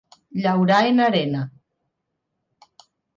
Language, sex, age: Catalan, female, 50-59